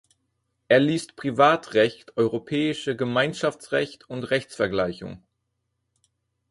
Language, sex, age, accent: German, male, 19-29, Deutschland Deutsch